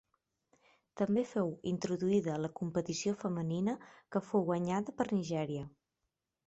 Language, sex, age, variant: Catalan, female, 30-39, Central